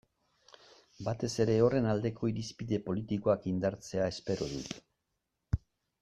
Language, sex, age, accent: Basque, male, 60-69, Erdialdekoa edo Nafarra (Gipuzkoa, Nafarroa)